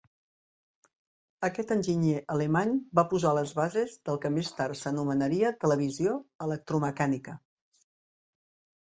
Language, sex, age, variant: Catalan, female, 50-59, Central